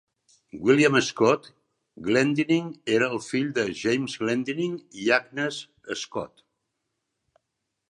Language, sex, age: Catalan, male, 60-69